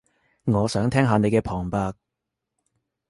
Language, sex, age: Cantonese, male, 19-29